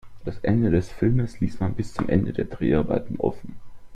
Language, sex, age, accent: German, male, under 19, Deutschland Deutsch